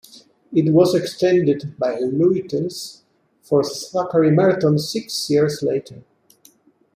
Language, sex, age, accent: English, male, 60-69, United States English